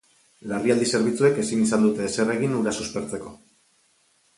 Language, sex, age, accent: Basque, male, 40-49, Mendebalekoa (Araba, Bizkaia, Gipuzkoako mendebaleko herri batzuk)